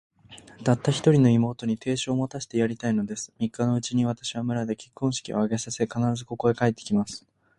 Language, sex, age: Japanese, male, 19-29